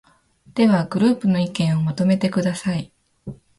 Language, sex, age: Japanese, female, 19-29